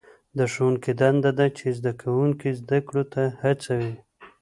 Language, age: Pashto, 30-39